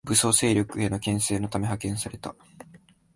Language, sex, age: Japanese, male, 19-29